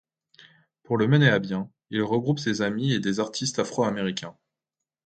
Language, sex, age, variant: French, male, 19-29, Français de métropole